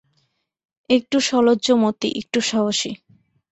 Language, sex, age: Bengali, female, 19-29